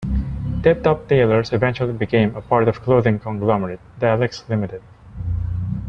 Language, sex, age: English, male, 19-29